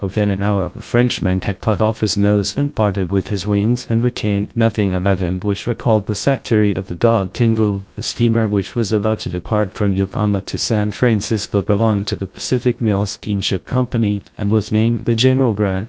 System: TTS, GlowTTS